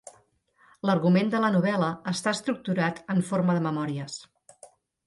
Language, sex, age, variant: Catalan, female, 40-49, Central